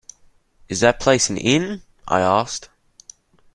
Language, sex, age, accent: English, male, under 19, Australian English